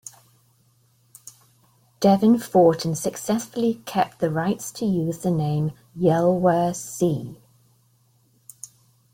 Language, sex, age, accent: English, female, 50-59, England English